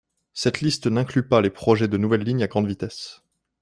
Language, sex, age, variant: French, male, 19-29, Français de métropole